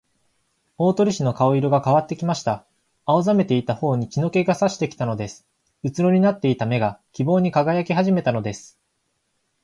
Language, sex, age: Japanese, male, 19-29